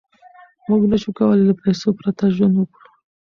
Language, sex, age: Pashto, female, 19-29